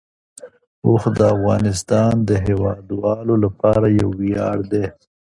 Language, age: Pashto, 40-49